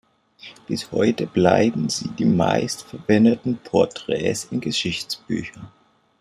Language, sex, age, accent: German, male, 30-39, Deutschland Deutsch